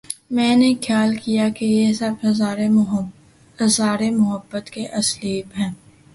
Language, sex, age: Urdu, female, 19-29